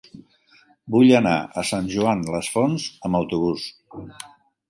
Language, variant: Catalan, Central